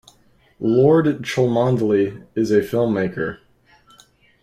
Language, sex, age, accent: English, male, 19-29, United States English